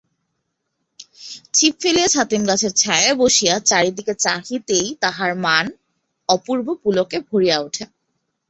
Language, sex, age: Bengali, female, 19-29